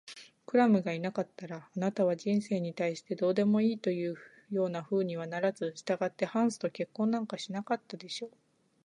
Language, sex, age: Japanese, female, 19-29